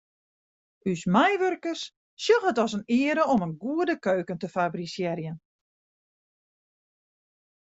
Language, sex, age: Western Frisian, female, 40-49